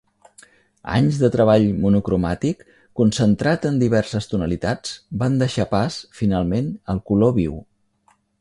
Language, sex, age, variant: Catalan, male, 50-59, Central